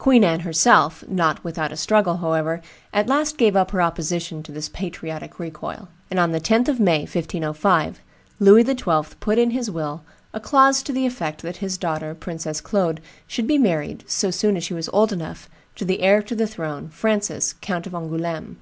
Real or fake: real